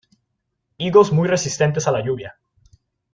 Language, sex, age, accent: Spanish, male, 19-29, México